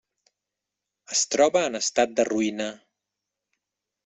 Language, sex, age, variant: Catalan, male, 30-39, Central